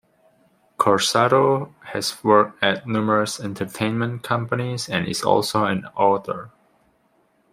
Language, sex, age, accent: English, male, 19-29, Singaporean English